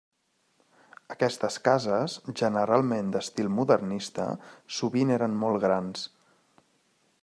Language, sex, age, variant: Catalan, male, 30-39, Central